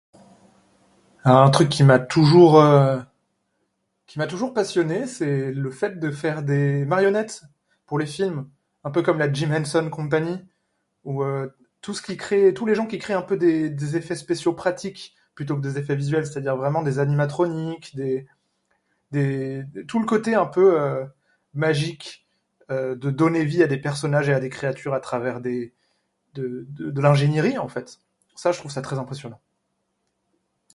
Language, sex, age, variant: French, male, 19-29, Français de métropole